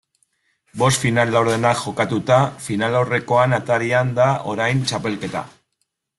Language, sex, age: Basque, male, 30-39